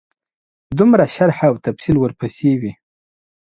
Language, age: Pashto, 30-39